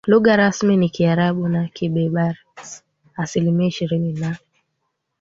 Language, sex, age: Swahili, female, 19-29